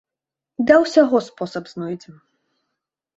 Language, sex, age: Belarusian, female, 30-39